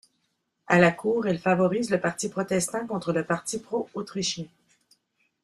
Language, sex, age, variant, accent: French, female, 50-59, Français d'Amérique du Nord, Français du Canada